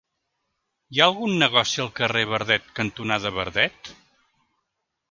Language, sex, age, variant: Catalan, male, 50-59, Central